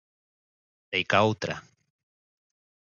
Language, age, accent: Galician, 40-49, Oriental (común en zona oriental)